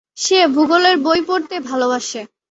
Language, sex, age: Bengali, female, 19-29